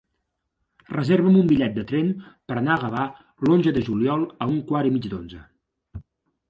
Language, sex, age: Catalan, male, 40-49